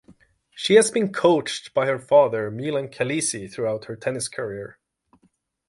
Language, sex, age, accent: English, male, 19-29, Canadian English